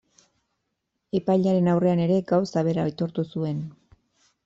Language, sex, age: Basque, female, 40-49